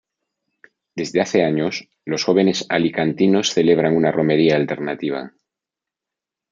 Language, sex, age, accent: Spanish, male, 50-59, España: Norte peninsular (Asturias, Castilla y León, Cantabria, País Vasco, Navarra, Aragón, La Rioja, Guadalajara, Cuenca)